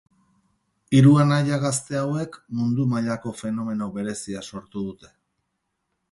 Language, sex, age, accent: Basque, male, 40-49, Mendebalekoa (Araba, Bizkaia, Gipuzkoako mendebaleko herri batzuk)